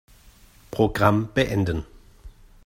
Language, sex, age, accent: German, male, 40-49, Deutschland Deutsch